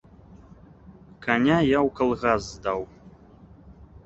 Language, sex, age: Belarusian, male, 19-29